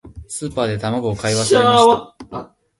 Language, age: Japanese, under 19